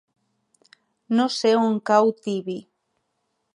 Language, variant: Catalan, Central